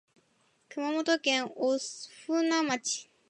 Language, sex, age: Japanese, female, 19-29